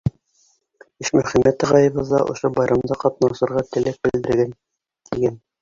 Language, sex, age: Bashkir, female, 60-69